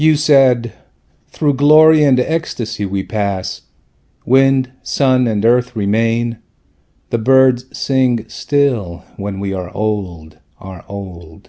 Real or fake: real